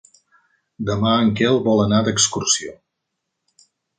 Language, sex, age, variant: Catalan, male, 50-59, Septentrional